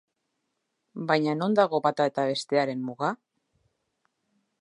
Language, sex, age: Basque, female, 30-39